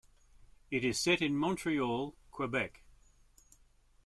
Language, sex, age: English, male, 60-69